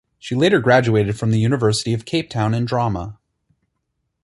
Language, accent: English, United States English